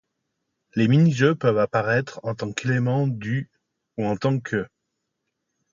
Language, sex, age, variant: French, male, 40-49, Français de métropole